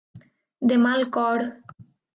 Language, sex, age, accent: Catalan, female, 19-29, valencià